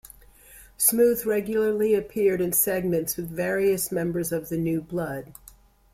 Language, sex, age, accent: English, female, 60-69, United States English